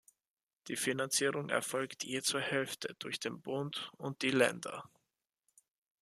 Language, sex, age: German, male, 19-29